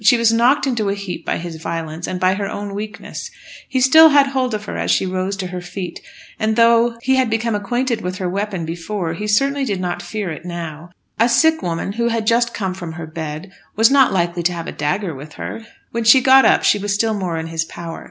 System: none